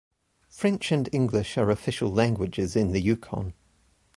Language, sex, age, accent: English, male, 30-39, New Zealand English